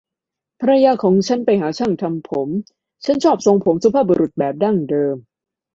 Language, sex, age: Thai, female, 30-39